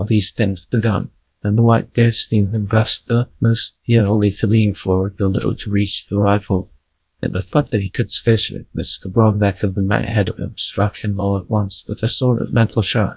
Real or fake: fake